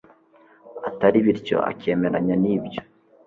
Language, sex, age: Kinyarwanda, male, 19-29